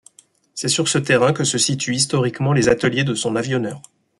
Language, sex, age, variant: French, male, 30-39, Français de métropole